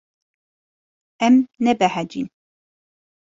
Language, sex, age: Kurdish, female, 30-39